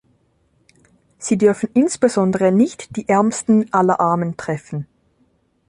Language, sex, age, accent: German, female, 19-29, Schweizerdeutsch